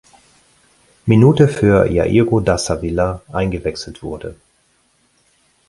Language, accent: German, Deutschland Deutsch